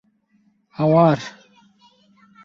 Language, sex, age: Kurdish, male, 30-39